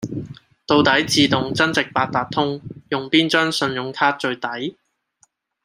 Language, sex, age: Cantonese, male, 19-29